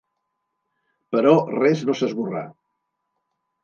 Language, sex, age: Catalan, male, 80-89